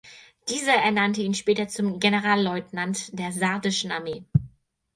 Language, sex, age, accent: German, female, 19-29, Deutschland Deutsch